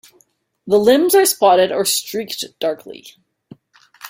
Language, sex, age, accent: English, female, 19-29, Canadian English